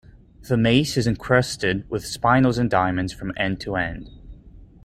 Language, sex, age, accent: English, male, 19-29, Canadian English